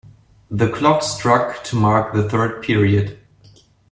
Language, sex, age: English, male, 19-29